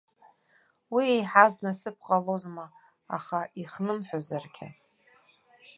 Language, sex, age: Abkhazian, female, 40-49